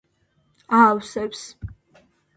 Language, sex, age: Georgian, female, under 19